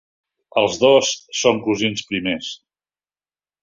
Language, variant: Catalan, Nord-Occidental